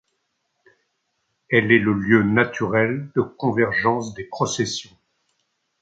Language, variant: French, Français de métropole